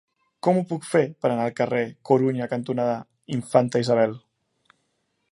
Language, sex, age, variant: Catalan, male, 30-39, Central